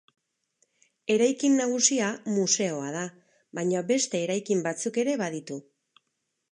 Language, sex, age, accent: Basque, female, 50-59, Erdialdekoa edo Nafarra (Gipuzkoa, Nafarroa)